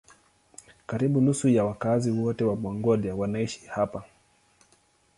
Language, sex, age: Swahili, male, 30-39